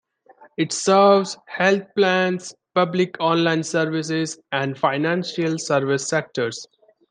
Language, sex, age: English, male, 19-29